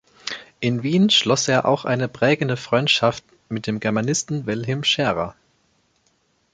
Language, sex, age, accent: German, male, 19-29, Deutschland Deutsch